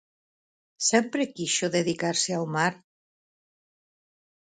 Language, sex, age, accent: Galician, female, 60-69, Normativo (estándar)